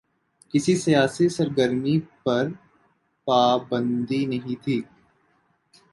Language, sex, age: Urdu, male, 19-29